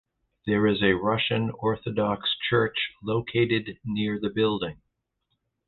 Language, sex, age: English, male, 50-59